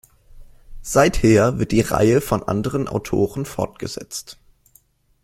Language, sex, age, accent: German, male, 19-29, Deutschland Deutsch